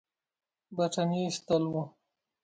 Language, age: Pashto, 19-29